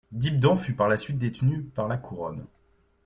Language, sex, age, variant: French, male, 19-29, Français de métropole